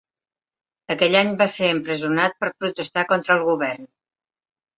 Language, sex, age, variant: Catalan, female, 70-79, Central